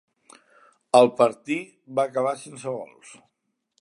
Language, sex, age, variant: Catalan, male, 30-39, Central